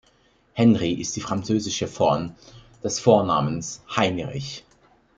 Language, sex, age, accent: German, male, under 19, Schweizerdeutsch